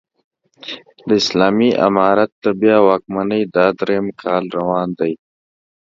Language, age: Pashto, 19-29